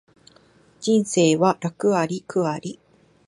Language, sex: Japanese, female